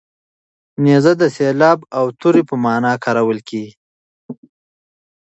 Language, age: Pashto, 19-29